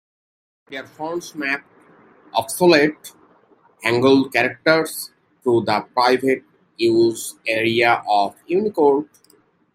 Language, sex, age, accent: English, male, 19-29, United States English